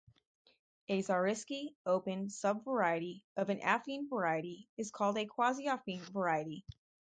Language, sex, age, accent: English, female, 50-59, United States English